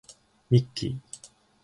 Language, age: Japanese, 19-29